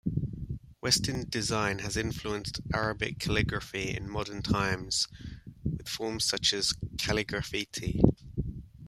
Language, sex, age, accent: English, male, 30-39, England English